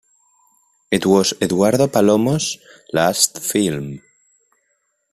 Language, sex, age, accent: English, male, under 19, Canadian English